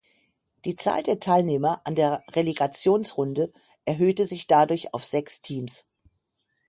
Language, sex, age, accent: German, female, 50-59, Deutschland Deutsch